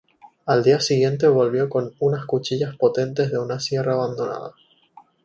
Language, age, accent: Spanish, 19-29, España: Islas Canarias